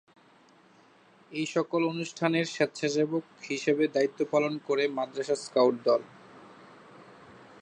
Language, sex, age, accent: Bengali, male, 30-39, Bangladeshi